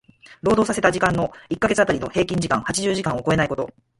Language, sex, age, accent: Japanese, female, 40-49, 関西弁